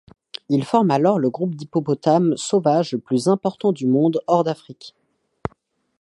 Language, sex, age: French, male, under 19